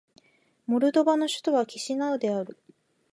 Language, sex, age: Japanese, female, 19-29